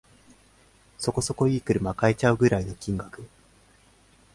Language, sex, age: Japanese, male, 19-29